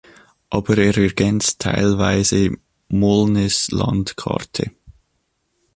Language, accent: German, Schweizerdeutsch